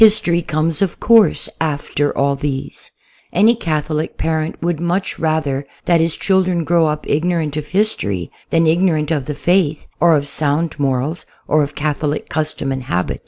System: none